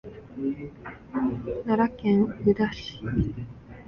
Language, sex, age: Japanese, female, 19-29